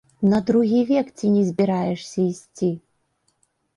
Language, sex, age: Belarusian, female, 40-49